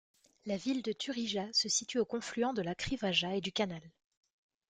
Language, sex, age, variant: French, female, 19-29, Français de métropole